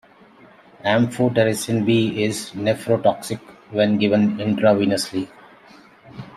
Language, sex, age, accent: English, male, 40-49, United States English